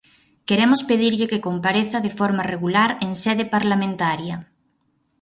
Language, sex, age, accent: Galician, female, 19-29, Central (sen gheada)